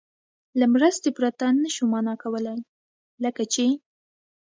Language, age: Pashto, 19-29